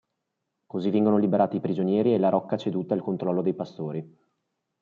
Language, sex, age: Italian, male, 30-39